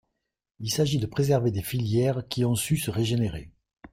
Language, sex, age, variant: French, male, 50-59, Français de métropole